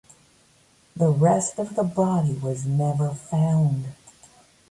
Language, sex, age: English, female, 60-69